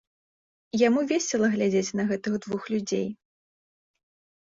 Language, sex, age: Belarusian, female, 19-29